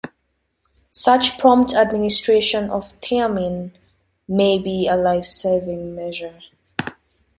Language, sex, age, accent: English, female, 19-29, England English